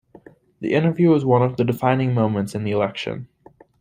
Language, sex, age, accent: English, male, under 19, United States English